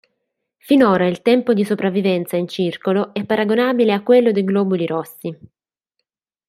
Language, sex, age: Italian, female, 19-29